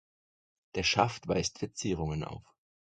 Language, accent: German, Deutschland Deutsch